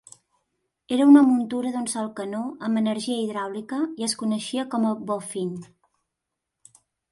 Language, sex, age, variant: Catalan, female, 40-49, Central